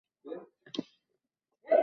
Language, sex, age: Bengali, male, under 19